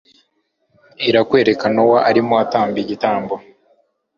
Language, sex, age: Kinyarwanda, male, 19-29